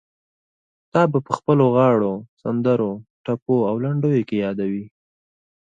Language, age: Pashto, 19-29